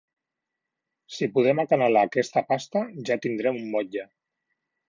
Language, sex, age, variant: Catalan, male, 40-49, Central